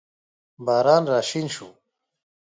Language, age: Pashto, 30-39